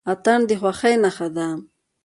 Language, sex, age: Pashto, female, 19-29